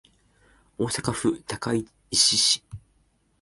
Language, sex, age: Japanese, male, 19-29